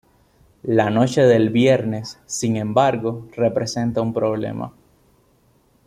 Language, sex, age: Spanish, male, 19-29